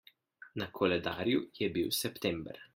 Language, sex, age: Slovenian, male, 19-29